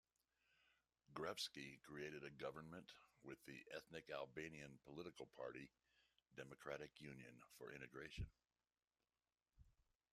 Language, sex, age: English, male, 60-69